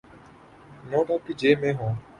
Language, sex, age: Urdu, male, 19-29